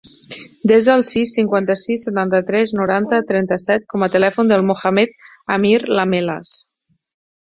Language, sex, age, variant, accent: Catalan, female, 30-39, Nord-Occidental, Lleidatà